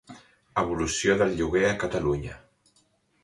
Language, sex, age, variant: Catalan, male, 40-49, Central